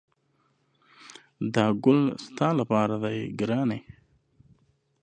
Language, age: Pashto, 19-29